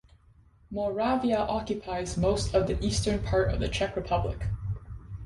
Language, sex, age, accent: English, female, 19-29, Canadian English